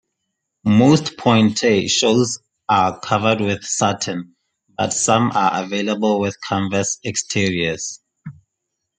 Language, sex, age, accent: English, male, 19-29, Southern African (South Africa, Zimbabwe, Namibia)